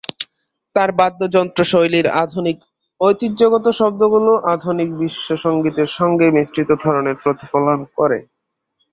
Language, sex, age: Bengali, male, under 19